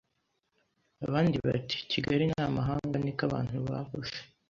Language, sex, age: Kinyarwanda, male, under 19